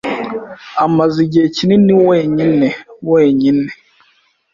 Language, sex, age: Kinyarwanda, female, 19-29